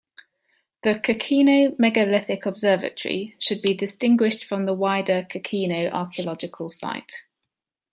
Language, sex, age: English, female, 30-39